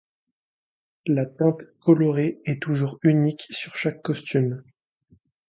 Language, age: French, 19-29